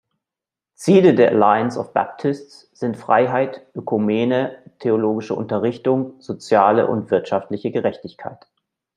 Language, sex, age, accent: German, male, 40-49, Deutschland Deutsch